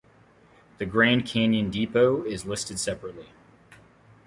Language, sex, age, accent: English, male, 30-39, United States English